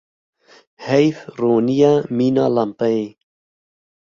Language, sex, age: Kurdish, male, 30-39